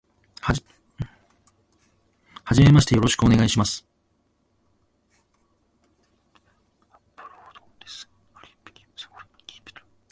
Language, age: Japanese, 40-49